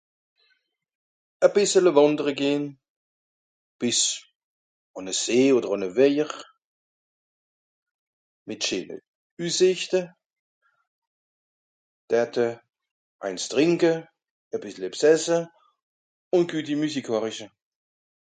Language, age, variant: Swiss German, 40-49, Nordniederàlemmànisch (Rishoffe, Zàwere, Bùsswìller, Hawenau, Brüemt, Stroossbùri, Molse, Dàmbàch, Schlettstàtt, Pfàlzbùri usw.)